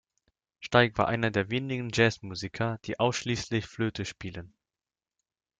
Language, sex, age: German, male, under 19